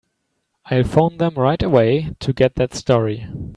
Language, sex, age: English, male, 19-29